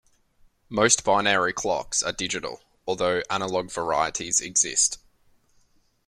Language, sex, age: English, male, 30-39